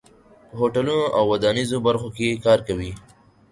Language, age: Pashto, 19-29